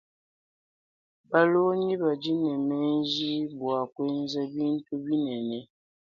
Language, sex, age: Luba-Lulua, female, 19-29